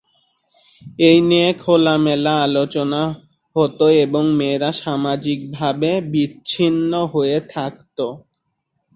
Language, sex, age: Bengali, male, 19-29